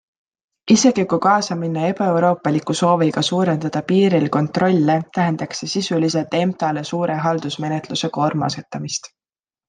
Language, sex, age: Estonian, female, 19-29